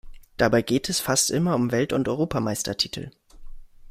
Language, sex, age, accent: German, male, 19-29, Deutschland Deutsch